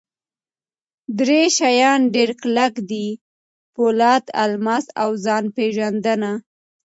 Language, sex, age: Pashto, female, 19-29